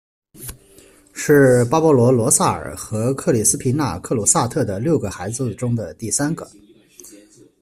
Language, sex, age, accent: Chinese, male, 30-39, 出生地：江苏省